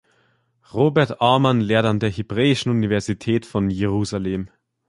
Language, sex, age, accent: German, male, under 19, Österreichisches Deutsch